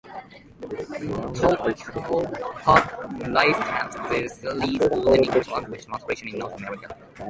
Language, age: English, 19-29